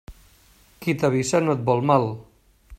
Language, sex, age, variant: Catalan, male, 60-69, Nord-Occidental